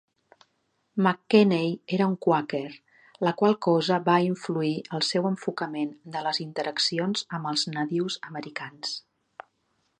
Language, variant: Catalan, Nord-Occidental